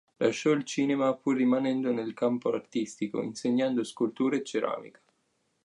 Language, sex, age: Italian, male, 19-29